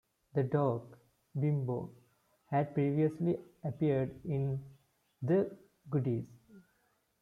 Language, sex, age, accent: English, male, 19-29, India and South Asia (India, Pakistan, Sri Lanka)